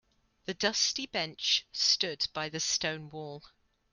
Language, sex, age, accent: English, female, 50-59, England English